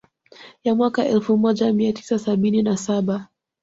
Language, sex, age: Swahili, female, 19-29